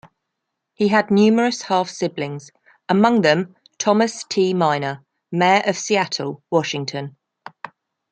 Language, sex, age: English, female, 30-39